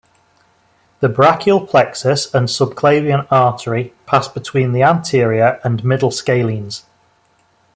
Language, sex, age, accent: English, male, 50-59, England English